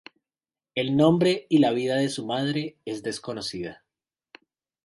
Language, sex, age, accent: Spanish, male, 30-39, Andino-Pacífico: Colombia, Perú, Ecuador, oeste de Bolivia y Venezuela andina